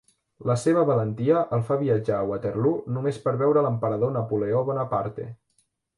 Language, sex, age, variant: Catalan, male, 19-29, Central